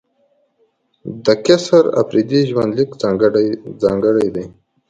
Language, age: Pashto, 19-29